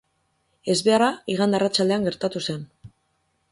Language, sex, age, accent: Basque, female, 19-29, Mendebalekoa (Araba, Bizkaia, Gipuzkoako mendebaleko herri batzuk)